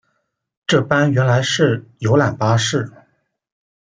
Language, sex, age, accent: Chinese, male, 30-39, 出生地：江苏省